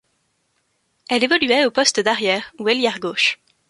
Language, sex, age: French, female, 19-29